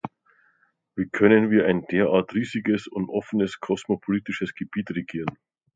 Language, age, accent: German, 50-59, Deutschland Deutsch